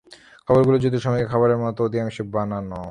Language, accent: Bengali, প্রমিত; চলিত